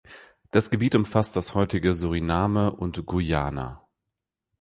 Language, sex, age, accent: German, male, 30-39, Deutschland Deutsch